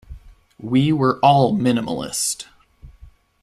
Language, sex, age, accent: English, male, 19-29, United States English